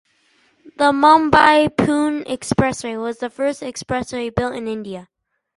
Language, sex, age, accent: English, male, under 19, United States English